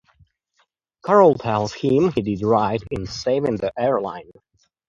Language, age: English, 19-29